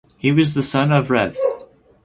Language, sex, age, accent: English, male, 19-29, United States English